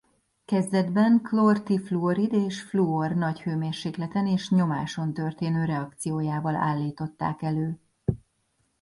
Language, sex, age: Hungarian, female, 40-49